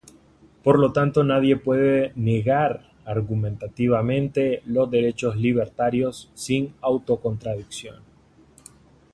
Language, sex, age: Spanish, male, 19-29